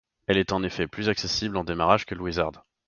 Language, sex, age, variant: French, male, 19-29, Français de métropole